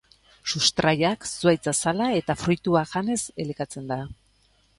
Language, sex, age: Basque, female, 40-49